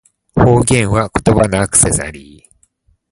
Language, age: Japanese, 19-29